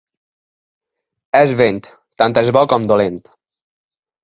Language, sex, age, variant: Catalan, male, 19-29, Balear